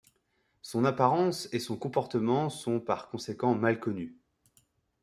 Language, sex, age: French, male, 30-39